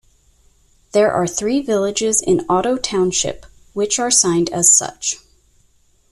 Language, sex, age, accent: English, female, 19-29, United States English